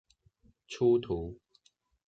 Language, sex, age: Chinese, male, under 19